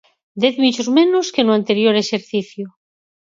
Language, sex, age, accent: Galician, female, 50-59, Central (gheada)